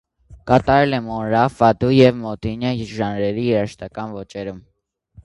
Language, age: Armenian, 19-29